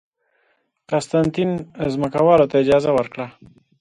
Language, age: Pashto, 30-39